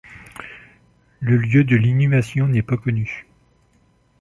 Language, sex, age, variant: French, male, 40-49, Français de métropole